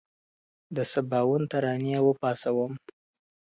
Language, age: Pashto, 19-29